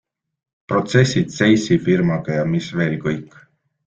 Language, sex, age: Estonian, male, 19-29